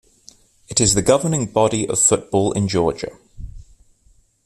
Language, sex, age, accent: English, male, 30-39, England English